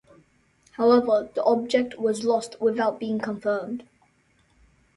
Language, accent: English, United States English